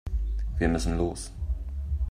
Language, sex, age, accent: German, male, 19-29, Deutschland Deutsch